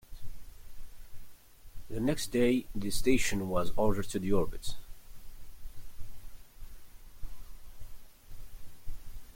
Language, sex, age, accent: English, male, 19-29, United States English